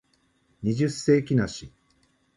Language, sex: Japanese, male